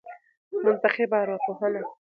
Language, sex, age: Pashto, female, 19-29